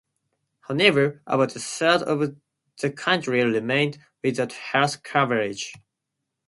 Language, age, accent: English, 19-29, United States English